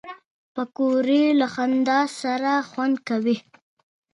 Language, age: Pashto, 30-39